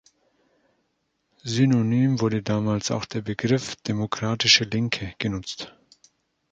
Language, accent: German, Deutschland Deutsch